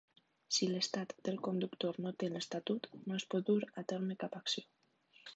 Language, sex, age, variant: Catalan, female, 19-29, Central